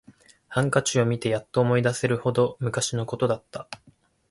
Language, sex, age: Japanese, male, 19-29